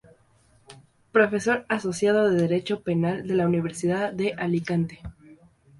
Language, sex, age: Spanish, female, under 19